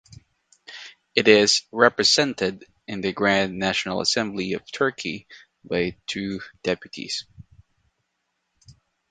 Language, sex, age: English, male, 19-29